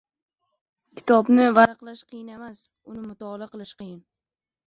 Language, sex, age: Uzbek, male, under 19